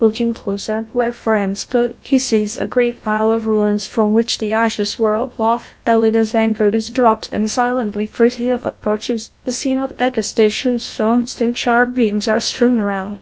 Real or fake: fake